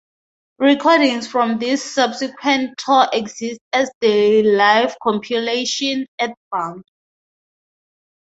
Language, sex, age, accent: English, female, 19-29, Southern African (South Africa, Zimbabwe, Namibia)